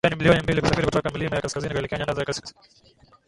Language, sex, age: Swahili, male, 19-29